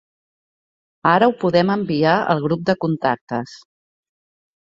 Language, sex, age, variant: Catalan, female, 40-49, Central